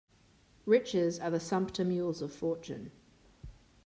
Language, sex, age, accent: English, female, 19-29, Australian English